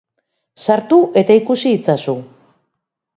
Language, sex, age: Basque, female, 50-59